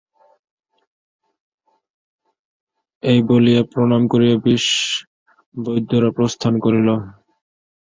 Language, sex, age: Bengali, male, 19-29